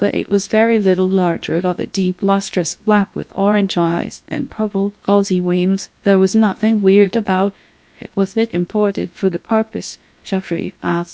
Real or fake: fake